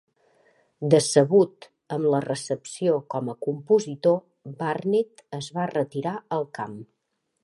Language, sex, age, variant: Catalan, female, 50-59, Central